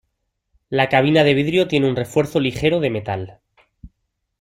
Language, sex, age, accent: Spanish, male, 30-39, España: Sur peninsular (Andalucia, Extremadura, Murcia)